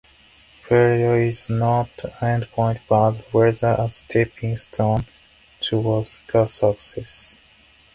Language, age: English, 19-29